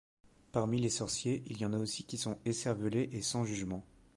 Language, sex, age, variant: French, male, 19-29, Français de métropole